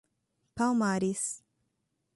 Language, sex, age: Portuguese, female, 30-39